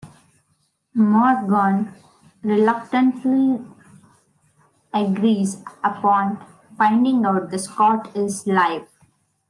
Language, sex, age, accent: English, female, 19-29, India and South Asia (India, Pakistan, Sri Lanka)